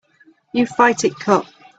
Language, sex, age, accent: English, female, 30-39, England English